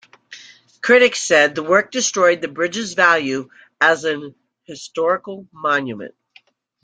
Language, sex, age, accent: English, female, 60-69, United States English